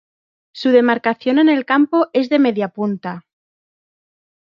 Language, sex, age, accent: Spanish, female, 40-49, España: Centro-Sur peninsular (Madrid, Toledo, Castilla-La Mancha)